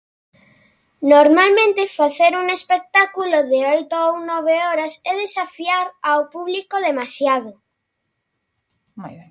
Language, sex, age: Galician, male, 50-59